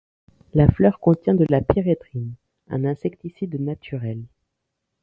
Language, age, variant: French, 30-39, Français de métropole